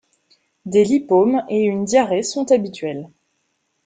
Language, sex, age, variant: French, female, 19-29, Français de métropole